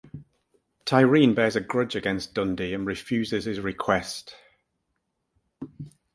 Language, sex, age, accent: English, male, 60-69, England English